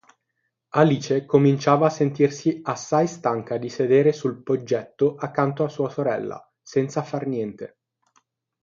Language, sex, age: Italian, male, 19-29